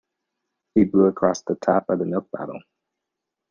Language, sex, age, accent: English, male, 30-39, United States English